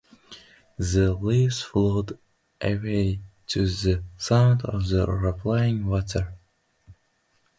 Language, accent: English, England English